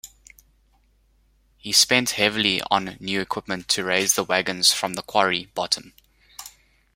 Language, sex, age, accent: English, male, 30-39, Southern African (South Africa, Zimbabwe, Namibia)